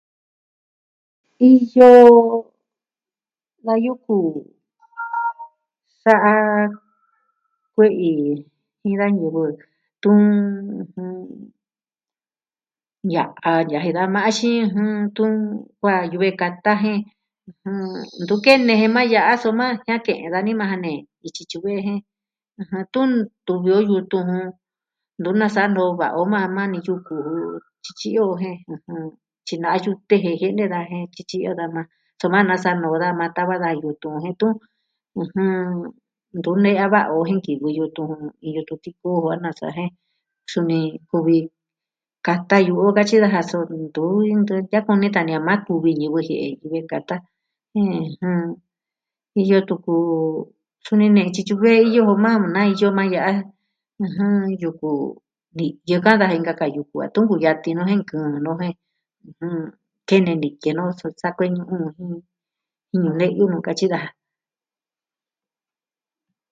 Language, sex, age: Southwestern Tlaxiaco Mixtec, female, 60-69